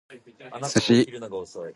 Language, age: Japanese, 19-29